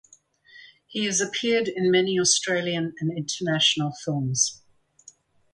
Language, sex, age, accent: English, female, 70-79, England English